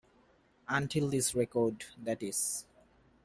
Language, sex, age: English, male, 19-29